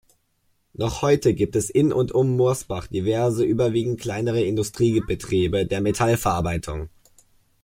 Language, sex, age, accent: German, male, under 19, Deutschland Deutsch